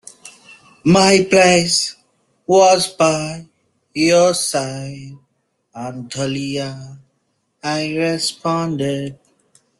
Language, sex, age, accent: English, male, 19-29, India and South Asia (India, Pakistan, Sri Lanka)